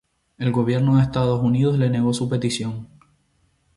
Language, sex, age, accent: Spanish, male, 19-29, España: Islas Canarias